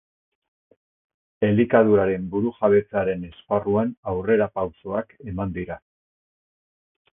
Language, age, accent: Basque, 60-69, Erdialdekoa edo Nafarra (Gipuzkoa, Nafarroa)